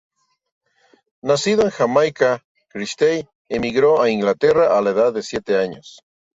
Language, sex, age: Spanish, male, 50-59